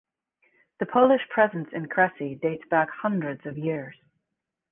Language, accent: English, United States English